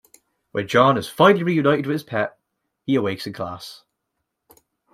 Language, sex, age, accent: English, male, 19-29, Irish English